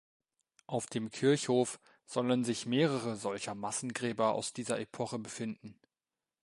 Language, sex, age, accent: German, male, 19-29, Deutschland Deutsch